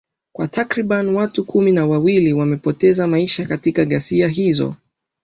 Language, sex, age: Swahili, male, 19-29